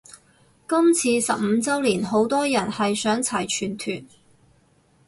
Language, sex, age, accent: Cantonese, female, 30-39, 广州音